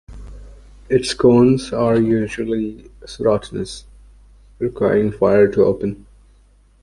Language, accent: English, India and South Asia (India, Pakistan, Sri Lanka)